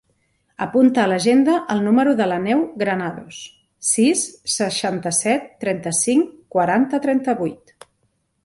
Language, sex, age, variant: Catalan, female, 40-49, Central